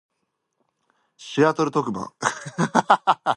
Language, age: English, 19-29